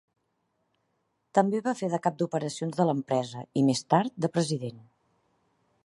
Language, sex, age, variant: Catalan, female, 40-49, Central